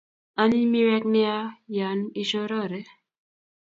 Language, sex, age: Kalenjin, female, 19-29